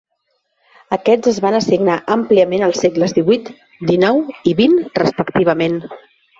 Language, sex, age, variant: Catalan, female, 30-39, Central